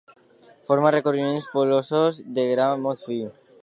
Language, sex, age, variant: Catalan, male, under 19, Alacantí